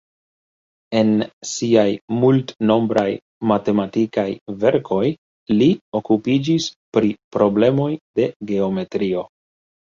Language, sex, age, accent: Esperanto, male, 30-39, Internacia